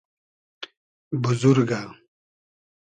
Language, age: Hazaragi, 30-39